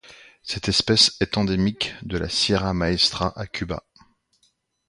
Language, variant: French, Français de métropole